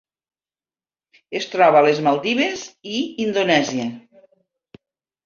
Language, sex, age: Catalan, female, 50-59